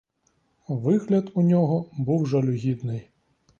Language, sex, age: Ukrainian, male, 30-39